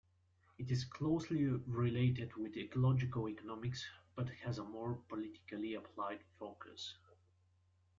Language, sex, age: English, male, 30-39